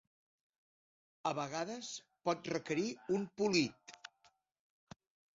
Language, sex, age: Catalan, male, 50-59